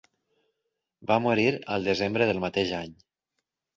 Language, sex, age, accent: Catalan, male, 40-49, valencià